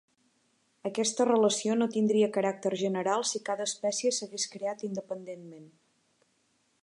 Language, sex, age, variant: Catalan, female, 40-49, Central